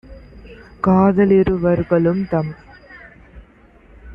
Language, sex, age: Tamil, female, 19-29